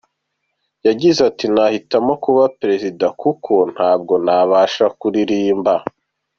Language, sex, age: Kinyarwanda, male, 19-29